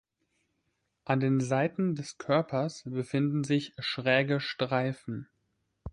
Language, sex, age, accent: German, male, 19-29, Deutschland Deutsch